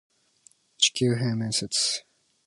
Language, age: Japanese, 19-29